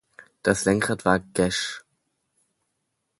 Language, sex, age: German, male, under 19